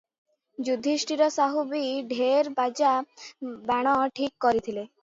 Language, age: Odia, 50-59